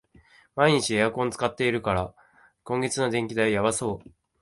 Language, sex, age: Japanese, male, 19-29